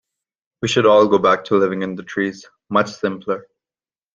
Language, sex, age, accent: English, male, 19-29, India and South Asia (India, Pakistan, Sri Lanka)